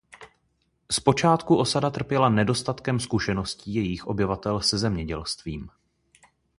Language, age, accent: Czech, 19-29, pražský